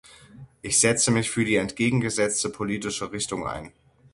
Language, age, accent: German, 30-39, Deutschland Deutsch